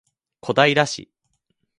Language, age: Japanese, 19-29